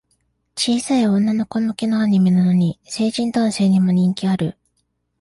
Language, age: Japanese, 19-29